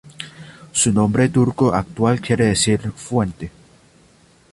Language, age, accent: Spanish, 19-29, Andino-Pacífico: Colombia, Perú, Ecuador, oeste de Bolivia y Venezuela andina